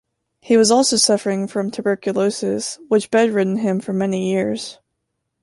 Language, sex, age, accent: English, female, under 19, United States English